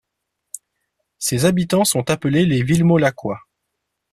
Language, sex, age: French, male, 40-49